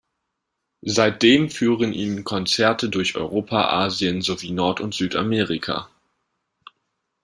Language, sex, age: German, male, 19-29